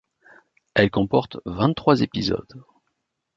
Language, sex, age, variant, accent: French, male, 40-49, Français d'Europe, Français de Belgique